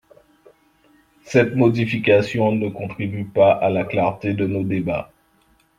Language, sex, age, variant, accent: French, male, 40-49, Français des départements et régions d'outre-mer, Français de Guadeloupe